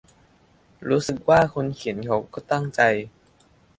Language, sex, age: Thai, male, under 19